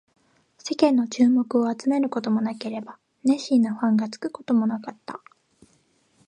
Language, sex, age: Japanese, female, 19-29